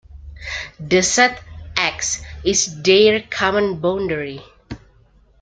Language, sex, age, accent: English, female, 19-29, United States English